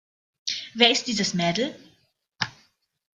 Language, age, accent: German, 19-29, Deutschland Deutsch